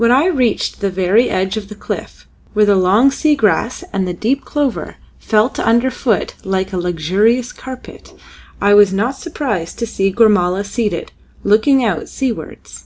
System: none